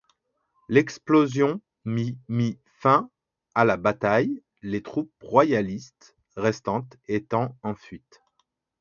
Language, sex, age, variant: French, male, 30-39, Français de métropole